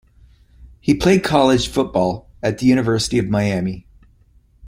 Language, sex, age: English, male, 50-59